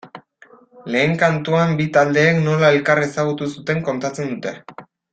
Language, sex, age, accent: Basque, male, under 19, Erdialdekoa edo Nafarra (Gipuzkoa, Nafarroa)